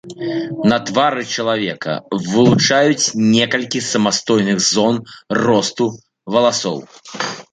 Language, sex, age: Belarusian, male, 40-49